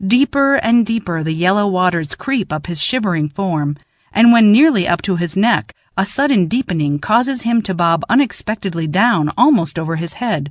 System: none